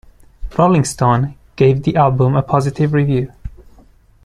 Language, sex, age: English, male, 30-39